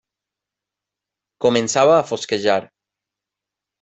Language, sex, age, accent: Catalan, male, 30-39, valencià